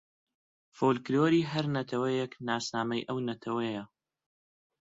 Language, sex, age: Central Kurdish, male, under 19